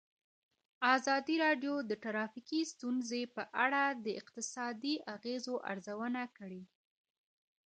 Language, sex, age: Pashto, female, 30-39